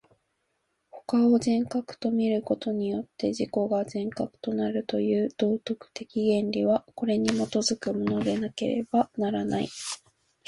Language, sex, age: Japanese, female, 19-29